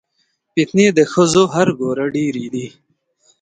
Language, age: Pashto, 30-39